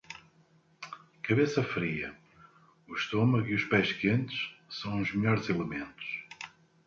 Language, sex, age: Portuguese, male, 50-59